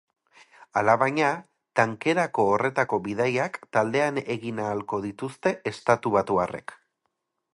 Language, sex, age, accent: Basque, male, 30-39, Erdialdekoa edo Nafarra (Gipuzkoa, Nafarroa)